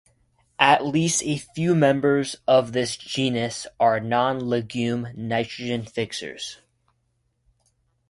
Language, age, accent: English, 19-29, United States English